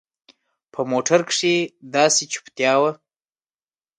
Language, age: Pashto, 19-29